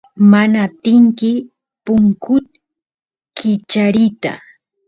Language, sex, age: Santiago del Estero Quichua, female, 30-39